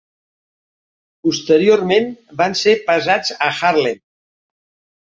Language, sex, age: Catalan, male, 60-69